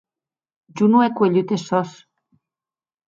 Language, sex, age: Occitan, female, 50-59